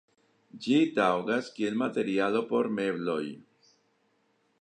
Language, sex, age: Esperanto, male, 60-69